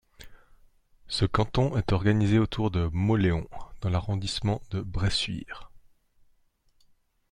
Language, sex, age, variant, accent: French, male, 30-39, Français d'Europe, Français de Suisse